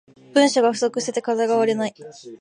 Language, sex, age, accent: Japanese, female, 19-29, 東京